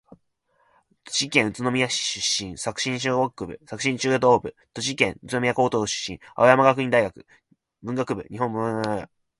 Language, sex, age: Japanese, male, 19-29